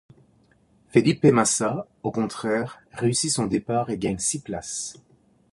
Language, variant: French, Français de métropole